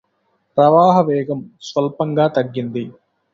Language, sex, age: Telugu, male, 19-29